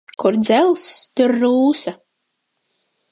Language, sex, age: Latvian, male, under 19